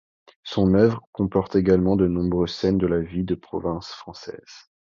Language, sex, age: French, male, 19-29